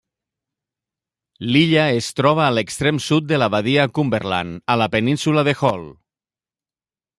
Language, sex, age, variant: Catalan, male, 40-49, Nord-Occidental